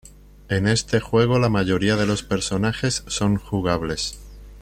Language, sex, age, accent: Spanish, male, 50-59, España: Sur peninsular (Andalucia, Extremadura, Murcia)